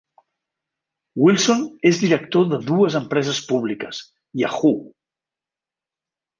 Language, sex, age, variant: Catalan, male, 60-69, Central